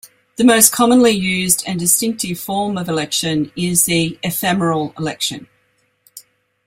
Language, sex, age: English, female, 60-69